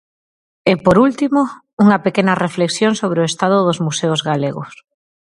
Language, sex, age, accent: Galician, female, 40-49, Normativo (estándar)